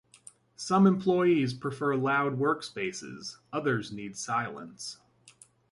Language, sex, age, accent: English, male, 30-39, United States English